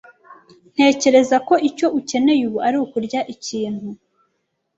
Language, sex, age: Kinyarwanda, female, 19-29